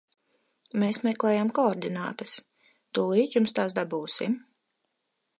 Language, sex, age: Latvian, female, 30-39